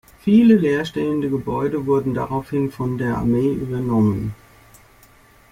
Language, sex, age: German, female, 60-69